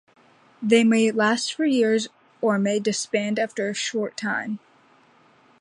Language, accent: English, United States English